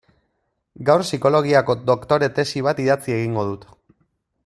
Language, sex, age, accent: Basque, male, 30-39, Erdialdekoa edo Nafarra (Gipuzkoa, Nafarroa)